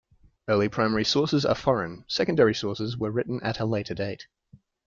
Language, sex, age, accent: English, male, 19-29, Australian English